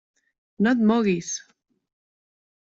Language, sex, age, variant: Catalan, female, 30-39, Central